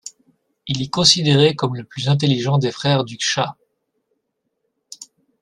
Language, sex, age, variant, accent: French, male, 30-39, Français d'Europe, Français de Belgique